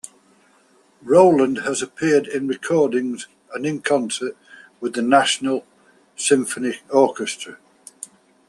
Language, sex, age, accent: English, male, 60-69, England English